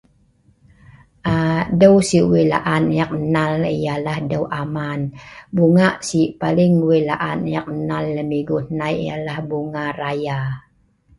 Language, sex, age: Sa'ban, female, 50-59